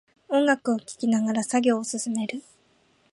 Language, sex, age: Japanese, female, 19-29